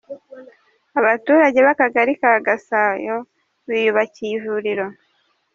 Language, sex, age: Kinyarwanda, male, 30-39